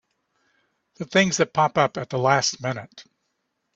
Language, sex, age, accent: English, male, 70-79, United States English